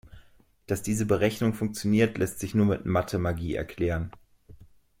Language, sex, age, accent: German, male, 30-39, Deutschland Deutsch